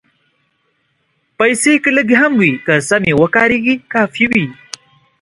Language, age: Pashto, 19-29